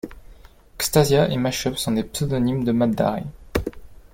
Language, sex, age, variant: French, male, 19-29, Français de métropole